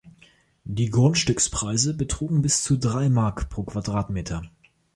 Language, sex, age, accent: German, male, under 19, Deutschland Deutsch